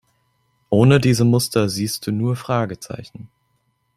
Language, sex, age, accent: German, male, 19-29, Deutschland Deutsch